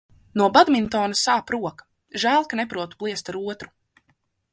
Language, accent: Latvian, Riga